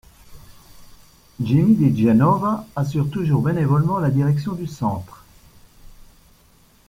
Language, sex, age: French, male, 60-69